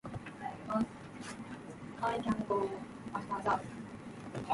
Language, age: English, 30-39